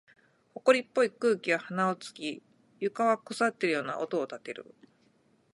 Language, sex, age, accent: Japanese, female, 30-39, 日本人